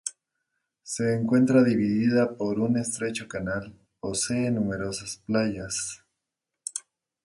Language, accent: Spanish, México